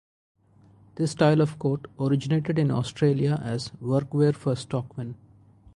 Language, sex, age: English, male, 40-49